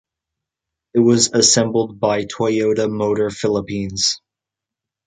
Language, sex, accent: English, male, United States English